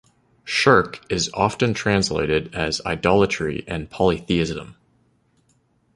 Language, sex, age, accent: English, male, 19-29, United States English